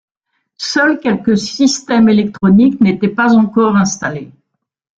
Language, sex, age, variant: French, female, 60-69, Français de métropole